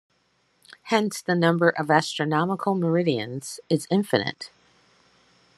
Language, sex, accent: English, female, United States English